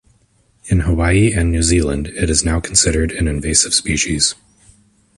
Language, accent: English, United States English